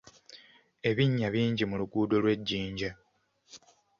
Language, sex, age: Ganda, male, 19-29